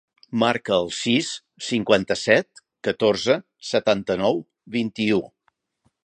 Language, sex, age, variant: Catalan, male, 60-69, Central